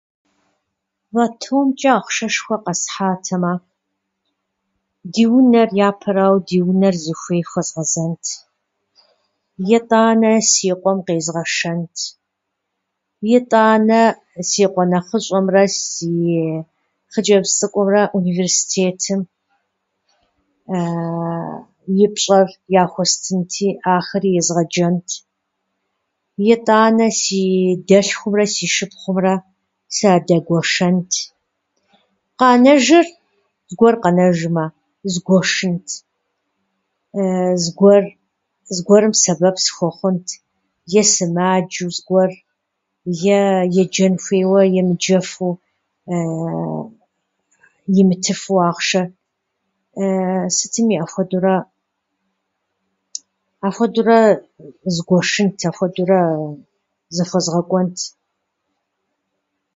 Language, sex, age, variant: Kabardian, female, 50-59, Адыгэбзэ (Къэбэрдей, Кирил, псоми зэдай)